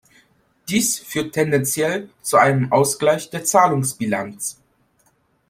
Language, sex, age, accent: German, male, 19-29, Polnisch Deutsch